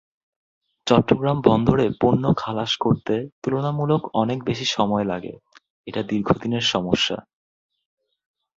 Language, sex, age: Bengali, male, 19-29